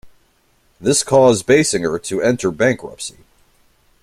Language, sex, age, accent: English, male, 30-39, United States English